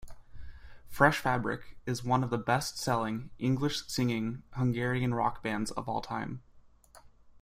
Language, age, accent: English, 19-29, United States English